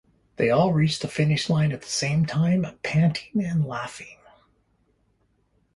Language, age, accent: English, 60-69, Canadian English